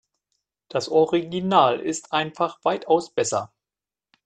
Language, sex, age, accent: German, male, 50-59, Deutschland Deutsch